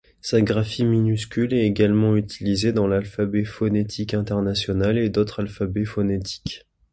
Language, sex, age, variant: French, male, 19-29, Français de métropole